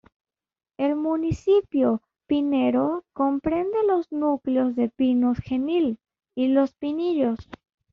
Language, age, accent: Spanish, 90+, Andino-Pacífico: Colombia, Perú, Ecuador, oeste de Bolivia y Venezuela andina